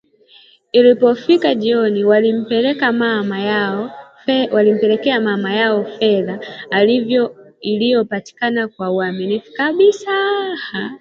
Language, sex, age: Swahili, female, 19-29